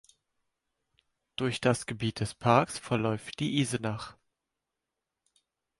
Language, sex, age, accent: German, male, 19-29, Deutschland Deutsch